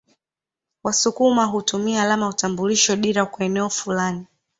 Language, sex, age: Swahili, female, 19-29